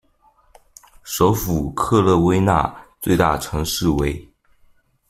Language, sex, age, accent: Chinese, male, under 19, 出生地：福建省